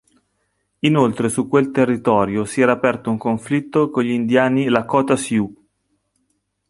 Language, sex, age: Italian, male, 40-49